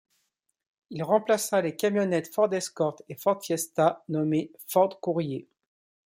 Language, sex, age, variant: French, male, 50-59, Français de métropole